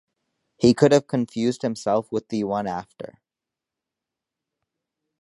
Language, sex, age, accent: English, male, under 19, United States English